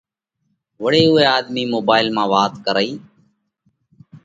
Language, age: Parkari Koli, 30-39